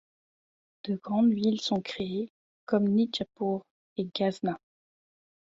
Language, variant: French, Français de métropole